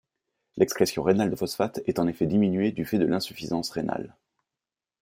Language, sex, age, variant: French, male, 19-29, Français de métropole